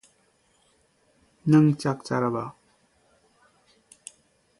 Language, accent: English, India and South Asia (India, Pakistan, Sri Lanka)